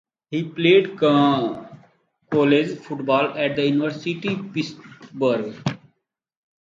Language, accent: English, India and South Asia (India, Pakistan, Sri Lanka)